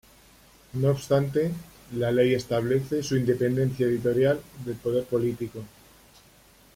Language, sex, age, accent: Spanish, male, 40-49, España: Centro-Sur peninsular (Madrid, Toledo, Castilla-La Mancha)